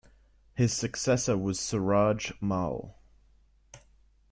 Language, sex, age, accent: English, male, under 19, Australian English